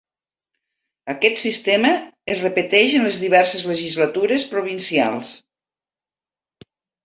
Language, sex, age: Catalan, female, 50-59